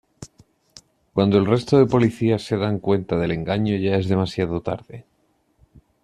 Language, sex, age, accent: Spanish, male, 19-29, España: Sur peninsular (Andalucia, Extremadura, Murcia)